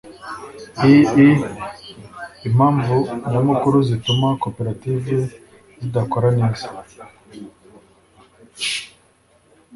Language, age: Kinyarwanda, 19-29